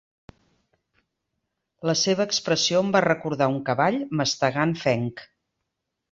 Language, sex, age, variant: Catalan, female, 60-69, Central